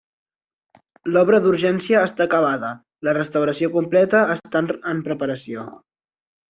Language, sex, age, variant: Catalan, male, 40-49, Central